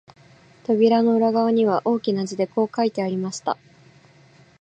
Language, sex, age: Japanese, female, 19-29